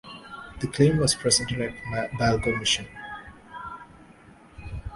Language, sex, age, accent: English, male, 19-29, India and South Asia (India, Pakistan, Sri Lanka)